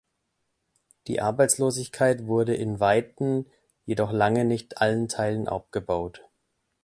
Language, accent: German, Deutschland Deutsch